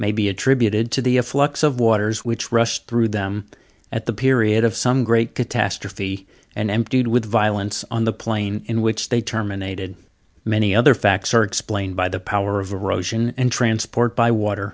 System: none